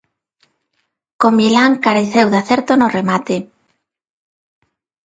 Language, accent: Galician, Neofalante